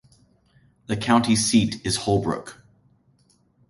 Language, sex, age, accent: English, male, 40-49, United States English